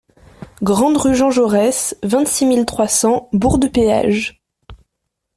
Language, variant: French, Français de métropole